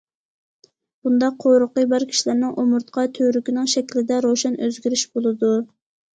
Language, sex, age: Uyghur, female, 19-29